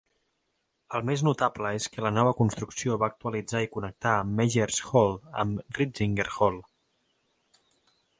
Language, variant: Catalan, Central